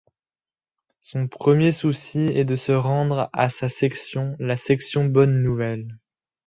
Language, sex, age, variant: French, male, 19-29, Français de métropole